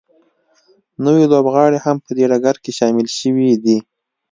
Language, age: Pashto, 19-29